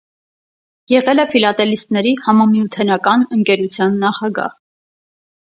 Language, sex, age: Armenian, female, 30-39